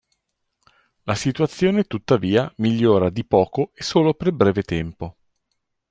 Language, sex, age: Italian, male, 40-49